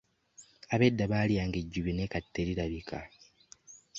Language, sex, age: Ganda, male, 19-29